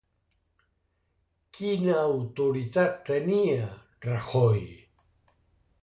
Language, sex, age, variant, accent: Catalan, male, 70-79, Central, central